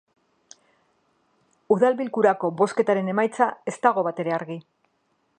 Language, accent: Basque, Mendebalekoa (Araba, Bizkaia, Gipuzkoako mendebaleko herri batzuk)